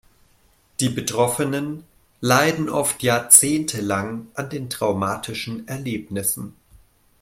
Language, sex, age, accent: German, male, 30-39, Deutschland Deutsch